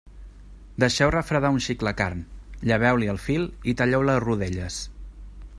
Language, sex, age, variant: Catalan, male, 30-39, Central